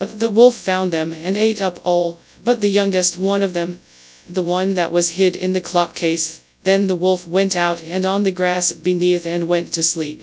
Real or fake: fake